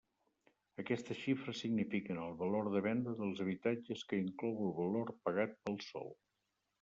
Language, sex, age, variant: Catalan, male, 60-69, Septentrional